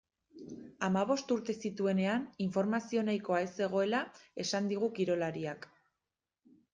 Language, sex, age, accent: Basque, female, 19-29, Erdialdekoa edo Nafarra (Gipuzkoa, Nafarroa)